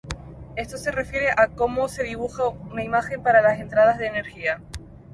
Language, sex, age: Spanish, female, 19-29